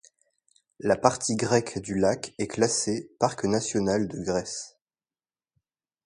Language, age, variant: French, 19-29, Français de métropole